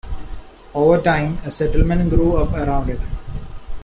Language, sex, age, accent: English, male, 19-29, India and South Asia (India, Pakistan, Sri Lanka)